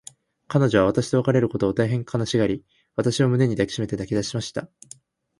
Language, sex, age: Japanese, male, 19-29